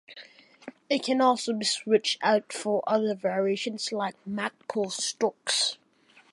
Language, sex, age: English, male, under 19